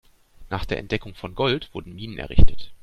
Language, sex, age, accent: German, male, 30-39, Deutschland Deutsch